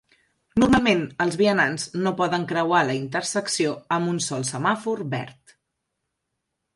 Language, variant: Catalan, Central